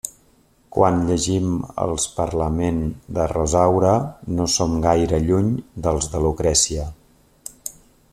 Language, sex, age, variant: Catalan, male, 40-49, Central